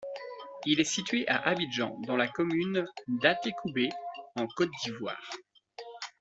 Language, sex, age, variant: French, male, 30-39, Français de métropole